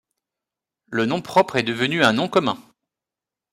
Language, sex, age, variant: French, male, 40-49, Français de métropole